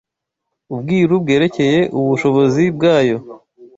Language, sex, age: Kinyarwanda, male, 19-29